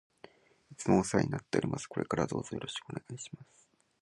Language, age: Japanese, 19-29